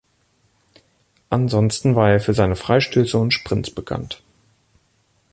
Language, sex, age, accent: German, male, 30-39, Deutschland Deutsch